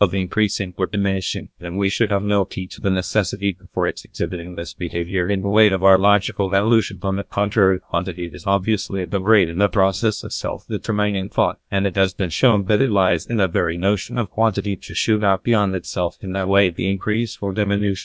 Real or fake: fake